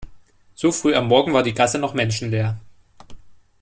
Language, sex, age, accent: German, male, 19-29, Deutschland Deutsch